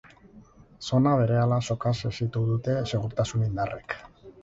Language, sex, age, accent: Basque, male, 50-59, Erdialdekoa edo Nafarra (Gipuzkoa, Nafarroa)